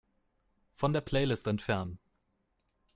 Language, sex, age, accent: German, male, 19-29, Deutschland Deutsch